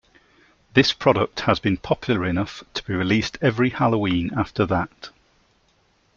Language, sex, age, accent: English, male, 40-49, England English